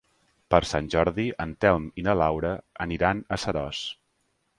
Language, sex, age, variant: Catalan, male, 30-39, Central